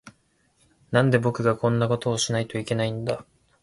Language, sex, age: Japanese, male, 19-29